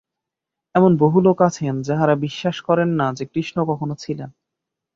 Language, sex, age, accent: Bengali, male, 19-29, শুদ্ধ